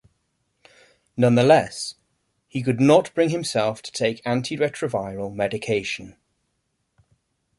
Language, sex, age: English, male, 40-49